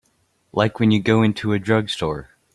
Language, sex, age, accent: English, male, under 19, United States English